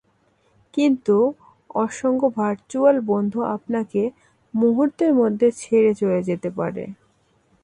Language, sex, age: Bengali, female, 19-29